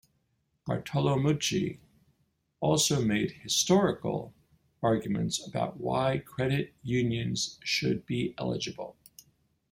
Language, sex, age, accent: English, male, 50-59, United States English